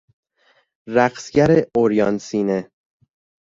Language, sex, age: Persian, male, 19-29